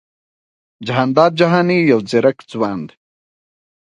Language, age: Pashto, 30-39